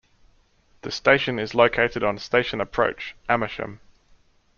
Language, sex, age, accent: English, male, 40-49, Australian English